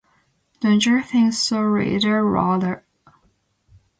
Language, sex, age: English, female, 19-29